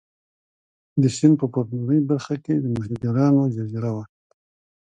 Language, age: Pashto, 60-69